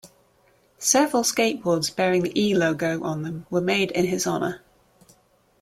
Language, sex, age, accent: English, female, 30-39, England English